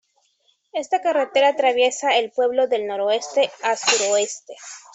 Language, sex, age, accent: Spanish, female, 19-29, España: Norte peninsular (Asturias, Castilla y León, Cantabria, País Vasco, Navarra, Aragón, La Rioja, Guadalajara, Cuenca)